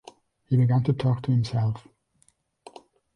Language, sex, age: English, male, 30-39